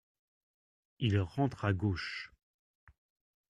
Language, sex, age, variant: French, male, 30-39, Français de métropole